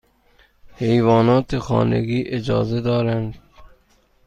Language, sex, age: Persian, male, 30-39